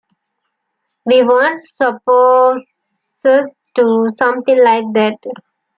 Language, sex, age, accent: English, female, 19-29, United States English